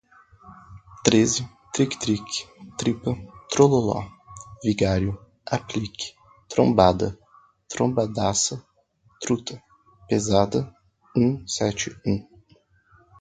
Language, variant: Portuguese, Portuguese (Brasil)